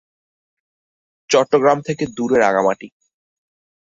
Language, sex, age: Bengali, male, 19-29